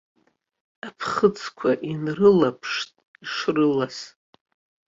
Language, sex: Abkhazian, female